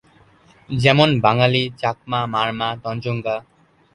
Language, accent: Bengali, Bangladeshi